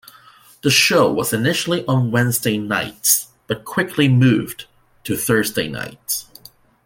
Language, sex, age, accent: English, male, 30-39, Canadian English